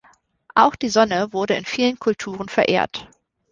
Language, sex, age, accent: German, female, 19-29, Deutschland Deutsch